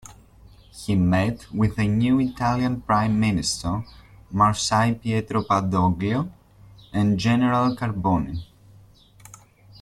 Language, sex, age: English, male, 19-29